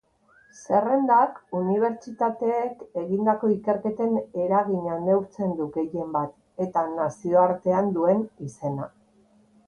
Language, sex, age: Basque, female, 60-69